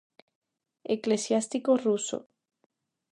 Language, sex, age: Galician, female, 19-29